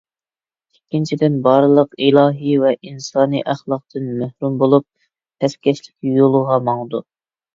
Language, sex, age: Uyghur, male, 19-29